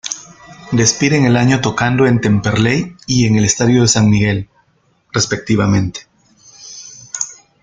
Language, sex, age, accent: Spanish, male, 40-49, Andino-Pacífico: Colombia, Perú, Ecuador, oeste de Bolivia y Venezuela andina